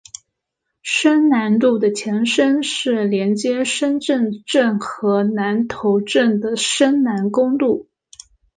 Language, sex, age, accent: Chinese, female, 19-29, 出生地：浙江省